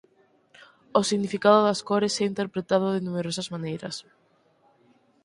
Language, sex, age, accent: Galician, female, 19-29, Normativo (estándar)